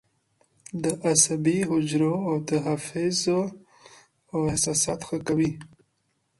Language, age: Pashto, 19-29